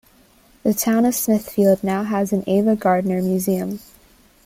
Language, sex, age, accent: English, female, under 19, United States English